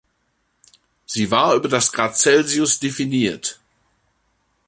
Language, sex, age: German, male, 60-69